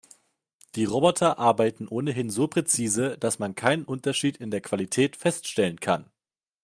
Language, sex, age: German, male, 19-29